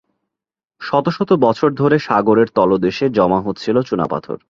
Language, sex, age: Bengali, male, 19-29